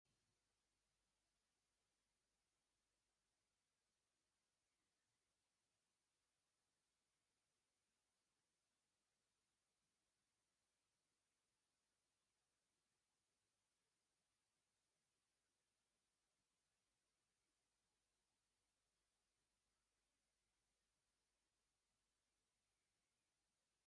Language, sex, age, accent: Catalan, male, 40-49, valencià